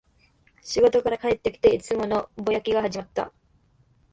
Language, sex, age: Japanese, female, under 19